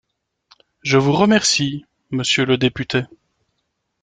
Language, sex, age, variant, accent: French, male, 30-39, Français d'Europe, Français de Belgique